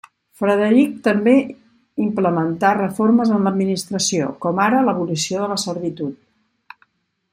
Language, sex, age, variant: Catalan, female, 50-59, Central